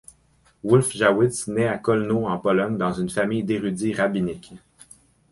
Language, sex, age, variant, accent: French, male, 30-39, Français d'Amérique du Nord, Français du Canada